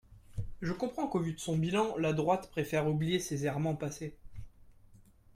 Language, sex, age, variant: French, male, 19-29, Français de métropole